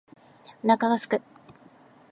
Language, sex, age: Japanese, female, 30-39